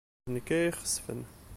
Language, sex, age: Kabyle, male, 30-39